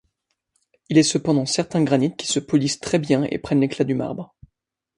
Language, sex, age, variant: French, male, 19-29, Français de métropole